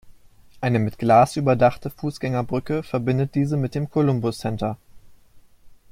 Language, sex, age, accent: German, male, 19-29, Deutschland Deutsch